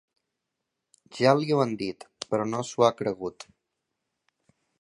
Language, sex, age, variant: Catalan, male, 19-29, Central